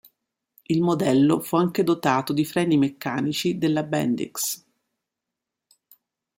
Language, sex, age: Italian, female, 60-69